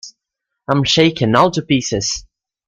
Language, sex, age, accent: English, male, under 19, United States English